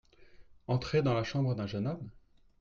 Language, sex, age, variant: French, male, 30-39, Français de métropole